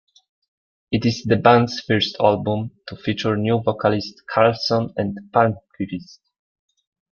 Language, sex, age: English, male, 19-29